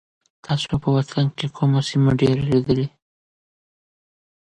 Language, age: Pashto, under 19